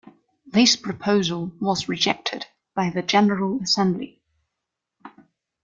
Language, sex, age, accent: English, female, 19-29, England English